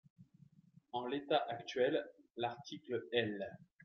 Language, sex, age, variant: French, male, 30-39, Français de métropole